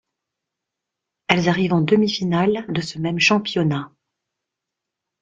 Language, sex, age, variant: French, female, 50-59, Français de métropole